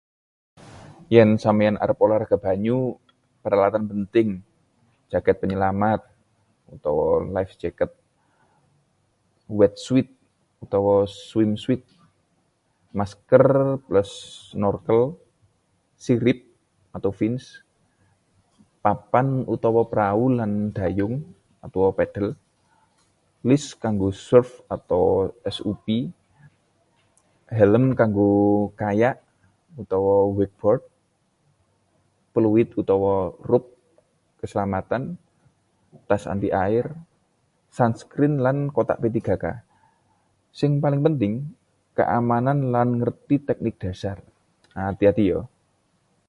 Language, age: Javanese, 30-39